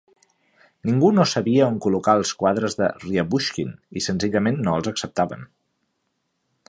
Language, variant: Catalan, Central